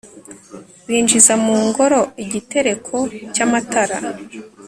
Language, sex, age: Kinyarwanda, female, 19-29